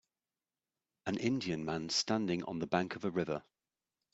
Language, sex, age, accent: English, male, 50-59, England English